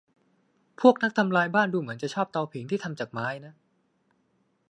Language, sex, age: Thai, male, 19-29